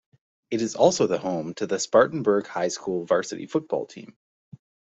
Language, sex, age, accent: English, male, 19-29, Canadian English